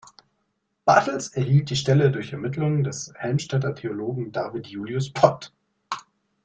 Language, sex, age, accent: German, male, 19-29, Deutschland Deutsch